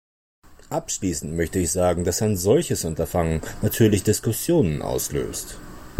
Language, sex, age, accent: German, male, 40-49, Deutschland Deutsch